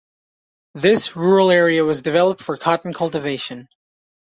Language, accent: English, United States English